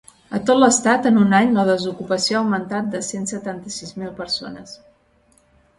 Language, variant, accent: Catalan, Central, central